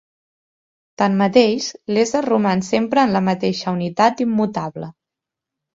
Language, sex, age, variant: Catalan, female, 19-29, Central